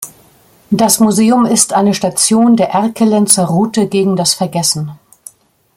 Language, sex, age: German, female, 50-59